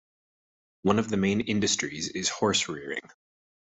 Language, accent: English, Canadian English